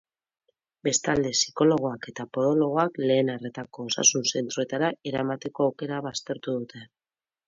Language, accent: Basque, Mendebalekoa (Araba, Bizkaia, Gipuzkoako mendebaleko herri batzuk)